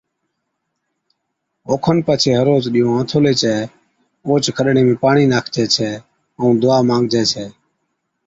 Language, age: Od, 30-39